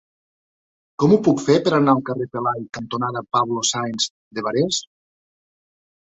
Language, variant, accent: Catalan, Nord-Occidental, Lleida